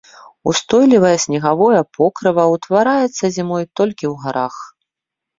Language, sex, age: Belarusian, female, 40-49